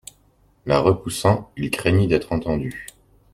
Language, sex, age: French, male, 30-39